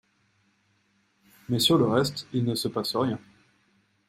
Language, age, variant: French, 30-39, Français de métropole